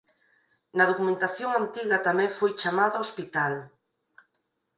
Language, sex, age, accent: Galician, female, 50-59, Central (sen gheada)